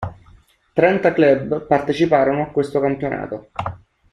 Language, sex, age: Italian, male, 30-39